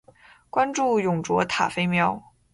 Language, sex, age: Chinese, female, 19-29